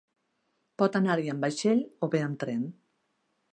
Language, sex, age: Catalan, female, 50-59